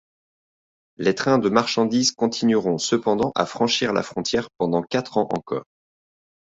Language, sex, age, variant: French, male, 30-39, Français de métropole